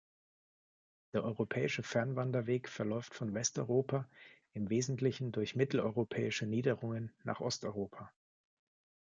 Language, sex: German, male